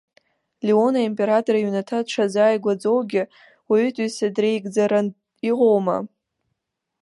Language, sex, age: Abkhazian, female, under 19